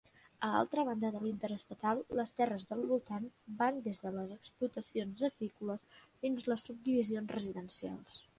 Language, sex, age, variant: Catalan, female, 19-29, Central